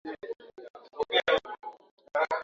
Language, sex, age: Swahili, female, 19-29